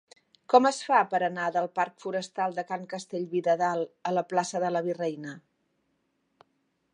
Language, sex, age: Catalan, female, 50-59